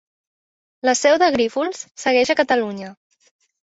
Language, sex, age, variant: Catalan, female, 19-29, Central